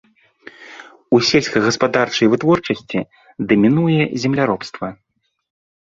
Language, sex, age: Belarusian, male, 40-49